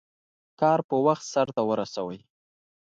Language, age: Pashto, 19-29